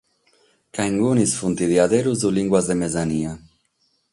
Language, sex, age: Sardinian, male, 30-39